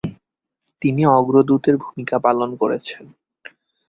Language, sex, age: Bengali, male, 19-29